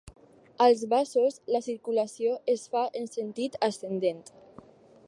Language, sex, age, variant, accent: Catalan, female, under 19, Alacantí, valencià